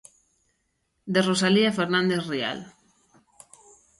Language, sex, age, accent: Galician, female, 30-39, Oriental (común en zona oriental)